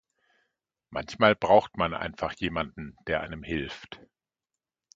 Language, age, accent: German, 50-59, Deutschland Deutsch